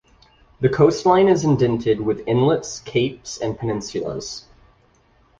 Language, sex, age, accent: English, male, 19-29, United States English